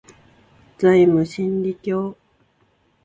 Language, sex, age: Japanese, female, 19-29